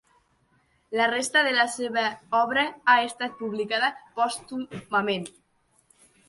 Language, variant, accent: Catalan, Nord-Occidental, nord-occidental